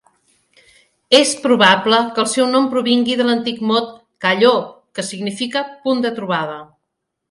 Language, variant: Catalan, Central